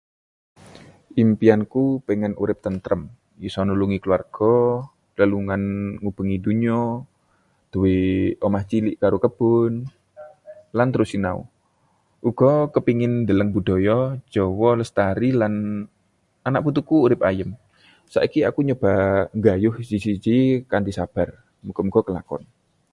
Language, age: Javanese, 30-39